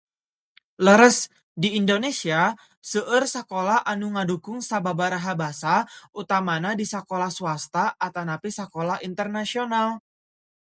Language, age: Sundanese, 19-29